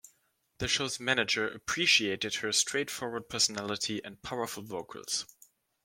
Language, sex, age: English, male, 19-29